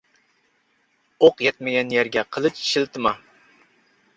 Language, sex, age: Uyghur, male, 40-49